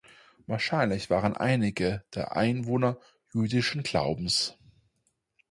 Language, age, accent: German, 19-29, Österreichisches Deutsch